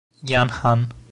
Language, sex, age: Italian, male, 19-29